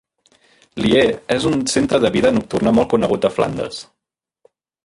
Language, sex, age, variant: Catalan, male, 19-29, Central